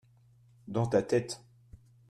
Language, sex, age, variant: French, male, 40-49, Français de métropole